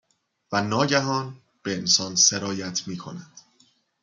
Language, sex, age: Persian, male, 30-39